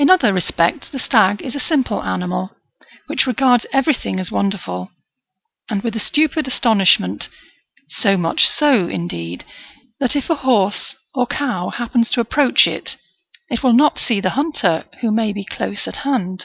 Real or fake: real